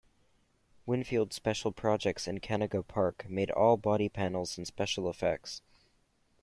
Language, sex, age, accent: English, male, 19-29, Canadian English